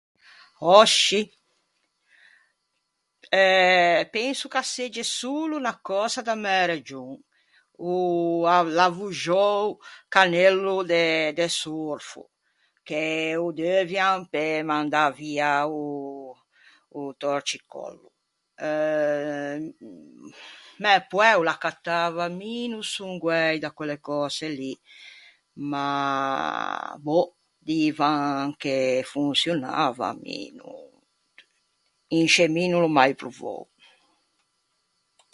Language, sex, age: Ligurian, female, 60-69